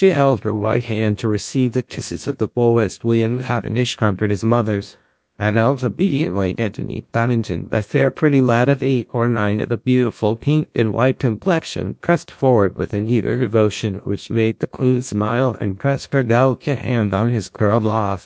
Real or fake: fake